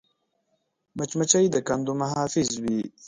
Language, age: Pashto, 19-29